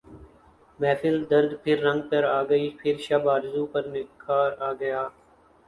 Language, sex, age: Urdu, male, 19-29